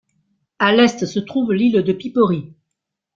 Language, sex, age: French, female, 60-69